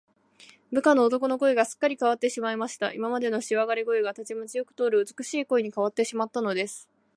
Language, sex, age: Japanese, female, 19-29